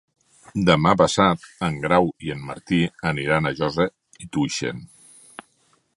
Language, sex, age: Catalan, male, 50-59